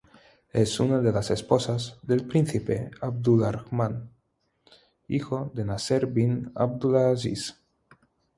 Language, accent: Spanish, España: Norte peninsular (Asturias, Castilla y León, Cantabria, País Vasco, Navarra, Aragón, La Rioja, Guadalajara, Cuenca)